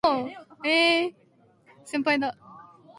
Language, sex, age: English, female, 19-29